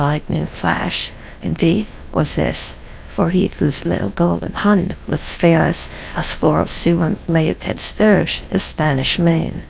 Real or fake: fake